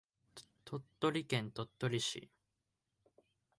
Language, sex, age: Japanese, male, 19-29